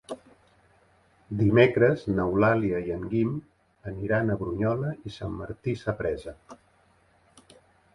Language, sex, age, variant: Catalan, male, 50-59, Central